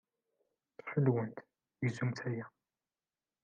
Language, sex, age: Kabyle, male, 19-29